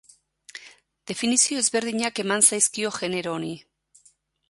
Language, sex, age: Basque, female, 40-49